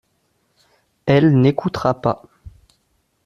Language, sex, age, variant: French, male, 30-39, Français de métropole